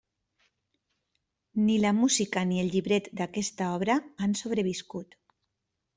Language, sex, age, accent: Catalan, female, 40-49, valencià